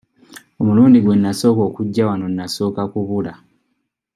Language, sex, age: Ganda, male, 19-29